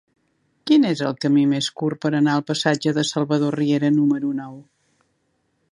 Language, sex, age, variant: Catalan, female, 60-69, Central